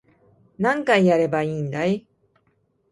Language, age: Japanese, 40-49